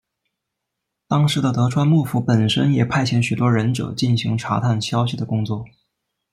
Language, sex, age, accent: Chinese, male, 19-29, 出生地：四川省